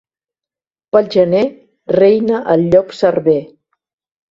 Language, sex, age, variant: Catalan, female, 60-69, Central